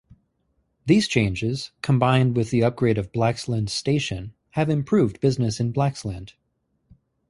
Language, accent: English, United States English